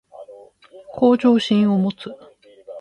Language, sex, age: Japanese, female, 50-59